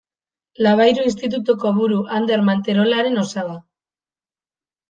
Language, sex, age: Basque, female, 19-29